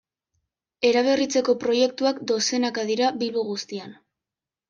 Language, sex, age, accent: Basque, female, under 19, Mendebalekoa (Araba, Bizkaia, Gipuzkoako mendebaleko herri batzuk)